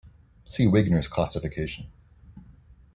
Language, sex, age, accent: English, male, 19-29, United States English